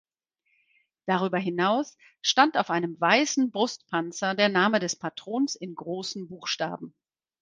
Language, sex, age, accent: German, female, 50-59, Deutschland Deutsch